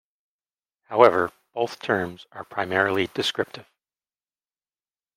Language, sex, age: English, male, 40-49